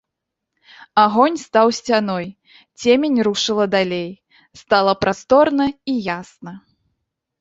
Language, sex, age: Belarusian, female, 19-29